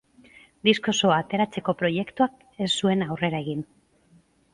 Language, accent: Basque, Mendebalekoa (Araba, Bizkaia, Gipuzkoako mendebaleko herri batzuk)